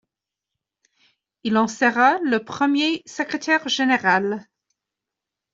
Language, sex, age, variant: French, female, 30-39, Français de métropole